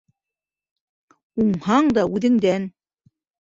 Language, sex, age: Bashkir, female, 60-69